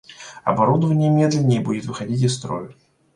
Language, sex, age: Russian, male, 19-29